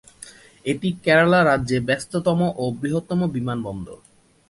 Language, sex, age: Bengali, male, 19-29